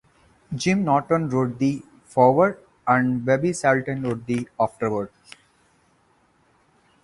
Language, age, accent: English, 19-29, India and South Asia (India, Pakistan, Sri Lanka)